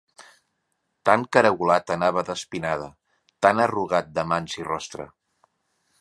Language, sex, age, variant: Catalan, male, 50-59, Central